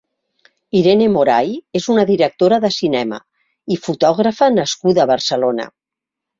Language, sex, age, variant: Catalan, female, 60-69, Central